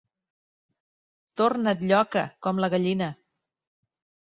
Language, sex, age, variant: Catalan, female, 60-69, Central